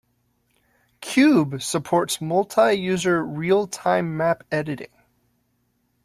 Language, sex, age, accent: English, male, 19-29, United States English